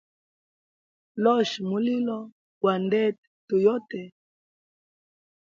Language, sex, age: Hemba, female, 30-39